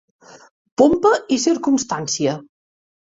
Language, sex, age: Catalan, female, 40-49